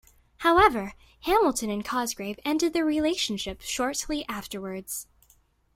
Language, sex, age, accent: English, female, under 19, United States English